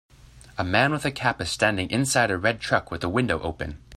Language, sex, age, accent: English, male, 19-29, United States English